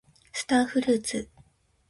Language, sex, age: Japanese, female, 19-29